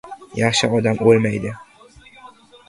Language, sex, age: Uzbek, male, 19-29